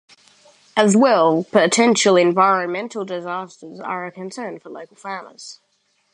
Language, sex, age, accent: English, male, under 19, New Zealand English